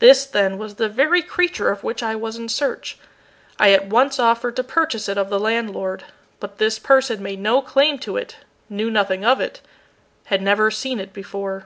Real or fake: real